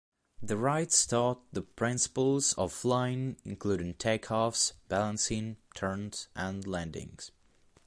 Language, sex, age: English, male, under 19